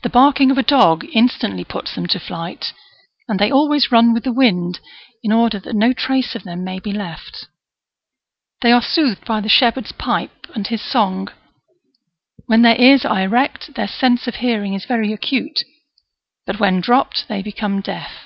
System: none